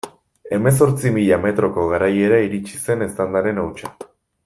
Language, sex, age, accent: Basque, male, 19-29, Erdialdekoa edo Nafarra (Gipuzkoa, Nafarroa)